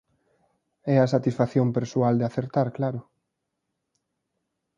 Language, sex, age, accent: Galician, male, 19-29, Atlántico (seseo e gheada)